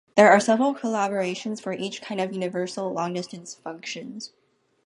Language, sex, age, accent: English, female, under 19, United States English